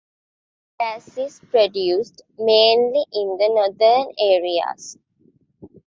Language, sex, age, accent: English, female, 19-29, India and South Asia (India, Pakistan, Sri Lanka)